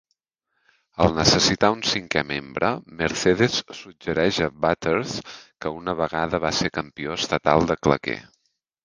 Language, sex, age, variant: Catalan, male, 30-39, Central